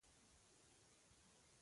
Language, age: Pashto, 19-29